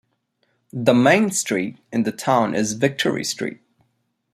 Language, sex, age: English, male, 50-59